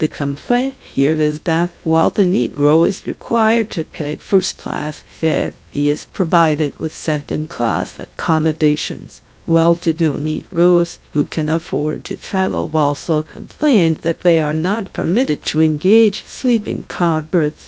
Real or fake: fake